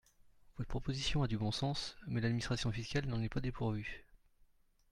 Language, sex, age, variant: French, male, 40-49, Français de métropole